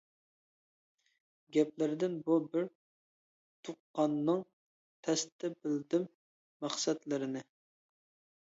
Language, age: Uyghur, 19-29